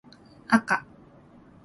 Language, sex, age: Japanese, female, 19-29